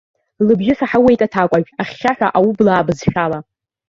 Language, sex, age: Abkhazian, female, under 19